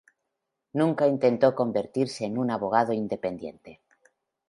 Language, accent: Spanish, España: Centro-Sur peninsular (Madrid, Toledo, Castilla-La Mancha)